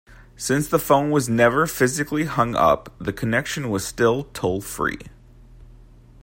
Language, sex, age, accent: English, male, 19-29, United States English